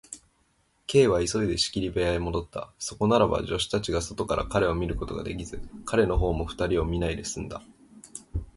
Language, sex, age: Japanese, male, under 19